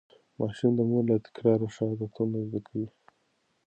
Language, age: Pashto, 30-39